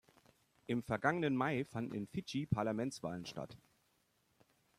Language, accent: German, Deutschland Deutsch